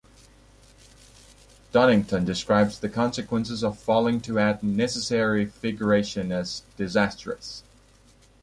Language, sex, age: English, male, 19-29